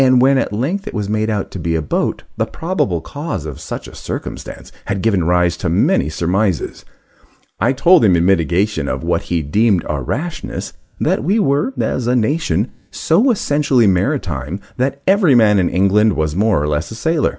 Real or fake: real